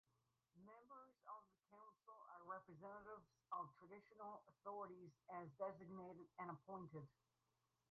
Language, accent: English, Canadian English